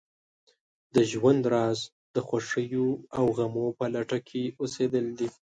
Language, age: Pashto, 19-29